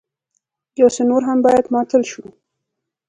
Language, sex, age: Pashto, female, 19-29